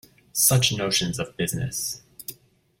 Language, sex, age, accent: English, male, 19-29, United States English